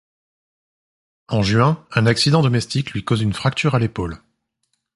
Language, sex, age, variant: French, male, 30-39, Français de métropole